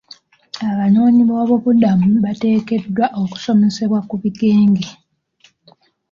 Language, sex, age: Ganda, female, 19-29